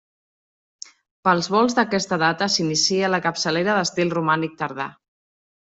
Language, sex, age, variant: Catalan, female, 40-49, Central